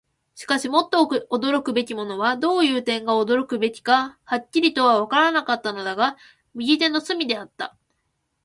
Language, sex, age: Japanese, female, 19-29